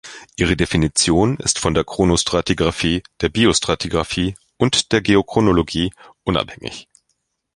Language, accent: German, Deutschland Deutsch